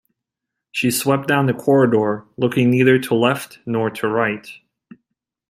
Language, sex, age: English, male, 30-39